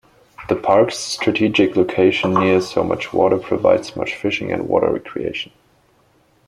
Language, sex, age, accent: English, male, 19-29, United States English